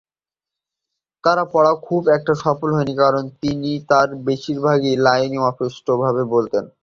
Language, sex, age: Bengali, male, 19-29